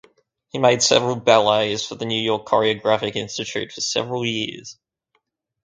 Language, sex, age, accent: English, male, 19-29, Australian English